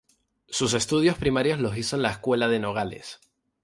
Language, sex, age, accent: Spanish, male, 19-29, España: Islas Canarias